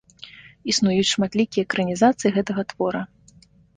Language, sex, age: Belarusian, female, 30-39